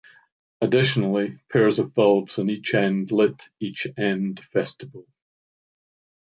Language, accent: English, Scottish English